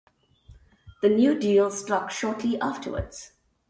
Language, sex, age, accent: English, female, 30-39, Southern African (South Africa, Zimbabwe, Namibia)